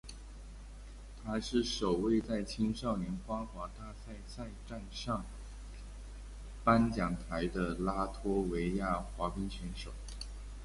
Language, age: Chinese, 19-29